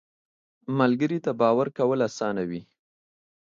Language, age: Pashto, 19-29